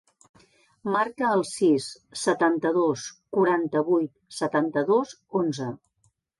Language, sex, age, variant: Catalan, female, 50-59, Central